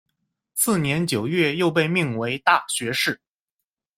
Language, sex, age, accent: Chinese, male, 19-29, 出生地：江苏省